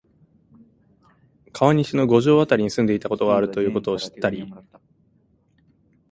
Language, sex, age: Japanese, male, 19-29